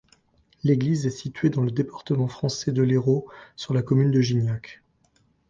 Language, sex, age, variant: French, male, 30-39, Français de métropole